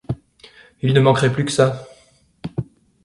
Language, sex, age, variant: French, male, 30-39, Français de métropole